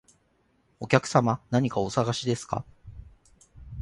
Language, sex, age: Japanese, male, 40-49